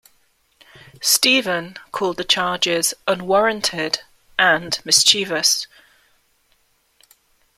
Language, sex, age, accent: English, female, 40-49, England English